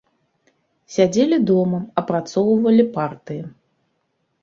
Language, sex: Belarusian, female